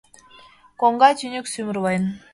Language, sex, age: Mari, female, 19-29